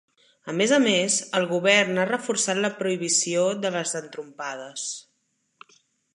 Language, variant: Catalan, Central